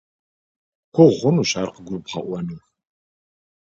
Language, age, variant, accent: Kabardian, 40-49, Адыгэбзэ (Къэбэрдей, Кирил, псоми зэдай), Джылэхъстэней (Gilahsteney)